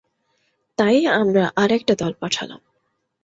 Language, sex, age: Bengali, female, 19-29